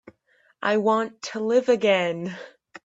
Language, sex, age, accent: English, female, under 19, United States English